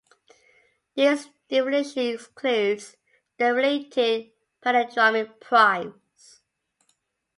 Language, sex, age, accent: English, female, 40-49, Scottish English